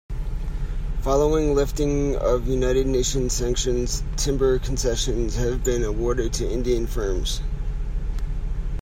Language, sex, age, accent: English, male, 30-39, United States English